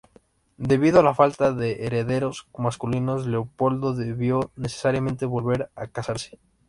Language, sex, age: Spanish, male, 19-29